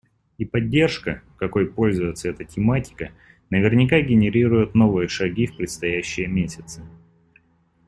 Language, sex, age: Russian, male, 19-29